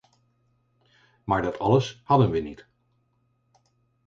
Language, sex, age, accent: Dutch, male, 50-59, Nederlands Nederlands